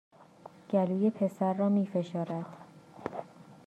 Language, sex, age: Persian, female, 19-29